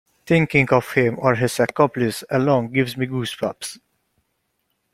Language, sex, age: English, male, 19-29